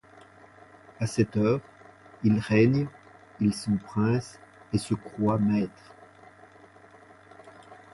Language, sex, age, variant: French, male, 50-59, Français de métropole